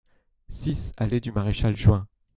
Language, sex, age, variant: French, male, 30-39, Français de métropole